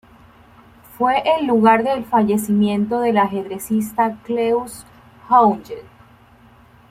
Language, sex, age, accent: Spanish, female, 19-29, Caribe: Cuba, Venezuela, Puerto Rico, República Dominicana, Panamá, Colombia caribeña, México caribeño, Costa del golfo de México